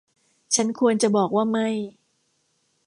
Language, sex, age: Thai, female, 50-59